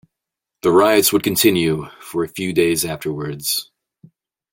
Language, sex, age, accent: English, male, 30-39, United States English